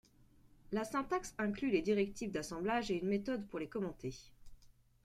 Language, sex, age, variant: French, female, 19-29, Français de métropole